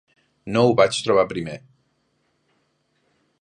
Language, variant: Catalan, Nord-Occidental